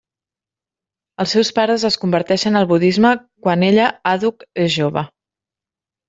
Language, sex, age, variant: Catalan, female, 30-39, Central